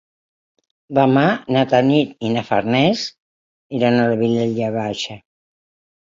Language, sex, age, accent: Catalan, female, 70-79, aprenent (recent, des del castellà)